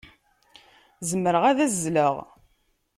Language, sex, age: Kabyle, female, 30-39